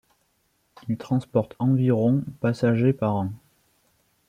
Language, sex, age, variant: French, male, 19-29, Français de métropole